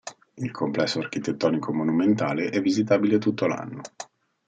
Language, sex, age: Italian, male, 40-49